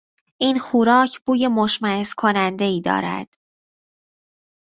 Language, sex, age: Persian, female, 19-29